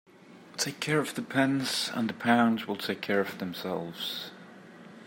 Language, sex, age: English, male, 30-39